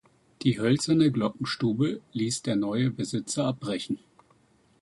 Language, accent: German, Deutschland Deutsch